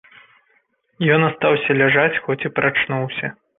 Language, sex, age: Belarusian, male, 30-39